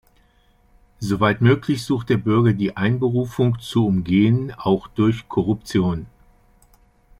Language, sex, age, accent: German, male, 60-69, Deutschland Deutsch